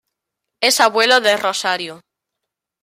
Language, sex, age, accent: Spanish, male, under 19, España: Norte peninsular (Asturias, Castilla y León, Cantabria, País Vasco, Navarra, Aragón, La Rioja, Guadalajara, Cuenca)